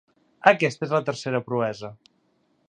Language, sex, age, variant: Catalan, male, 30-39, Central